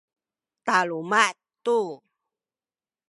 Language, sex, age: Sakizaya, female, 60-69